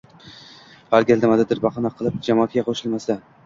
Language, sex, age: Uzbek, male, under 19